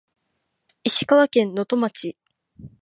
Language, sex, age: Japanese, female, under 19